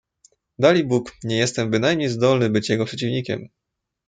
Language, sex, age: Polish, male, 19-29